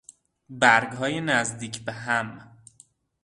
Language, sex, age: Persian, male, 19-29